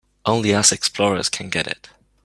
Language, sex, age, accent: English, male, 19-29, United States English